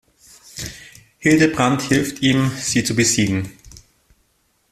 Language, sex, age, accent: German, male, 19-29, Deutschland Deutsch